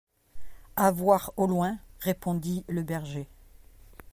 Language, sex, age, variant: French, female, 50-59, Français de métropole